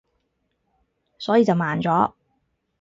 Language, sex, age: Cantonese, female, 30-39